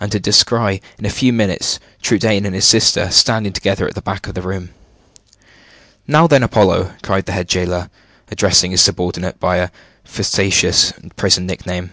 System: none